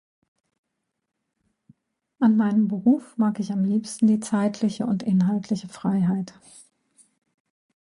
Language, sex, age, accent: German, female, 50-59, Deutschland Deutsch